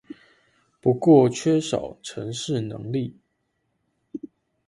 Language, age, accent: Chinese, 19-29, 出生地：臺中市